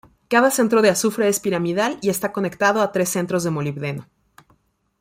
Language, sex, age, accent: Spanish, female, 40-49, México